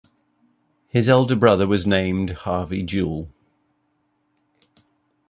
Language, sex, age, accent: English, male, 40-49, England English